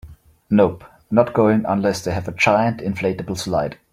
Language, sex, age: English, male, 19-29